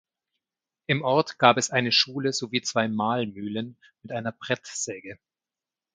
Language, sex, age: German, male, 40-49